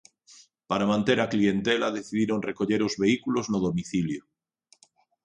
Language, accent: Galician, Central (gheada)